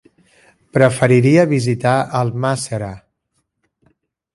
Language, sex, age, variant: Catalan, male, 40-49, Central